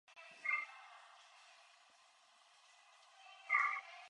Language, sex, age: English, female, 19-29